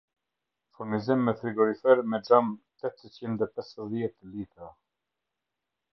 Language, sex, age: Albanian, male, 50-59